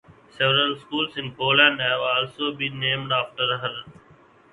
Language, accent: English, India and South Asia (India, Pakistan, Sri Lanka)